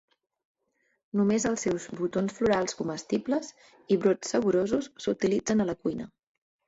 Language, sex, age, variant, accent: Catalan, female, 30-39, Central, central; estàndard